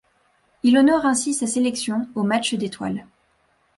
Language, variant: French, Français de métropole